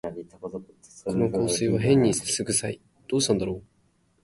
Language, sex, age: Japanese, male, 19-29